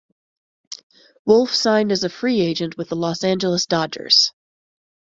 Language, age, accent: English, 30-39, United States English